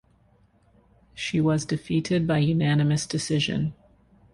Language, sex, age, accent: English, female, 30-39, United States English